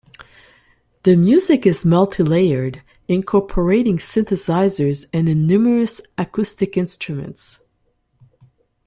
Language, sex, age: English, female, 50-59